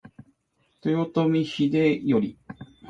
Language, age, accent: Japanese, 50-59, 標準語